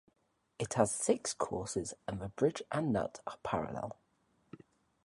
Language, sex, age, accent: English, male, under 19, Welsh English